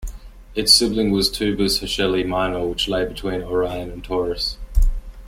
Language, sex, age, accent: English, male, 19-29, Australian English